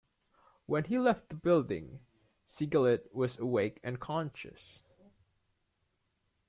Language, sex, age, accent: English, male, 19-29, Australian English